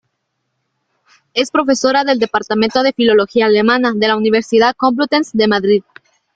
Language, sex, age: Spanish, female, under 19